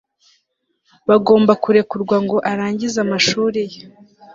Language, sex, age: Kinyarwanda, female, 19-29